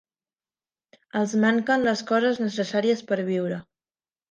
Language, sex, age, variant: Catalan, female, 30-39, Central